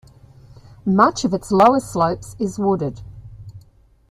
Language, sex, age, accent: English, female, 50-59, Australian English